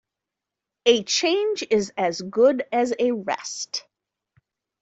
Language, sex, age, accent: English, female, 40-49, United States English